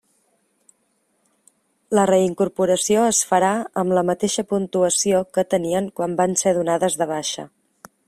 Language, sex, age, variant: Catalan, female, 40-49, Central